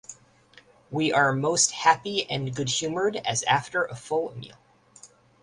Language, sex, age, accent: English, male, 30-39, United States English